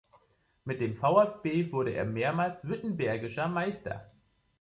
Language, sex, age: German, male, 19-29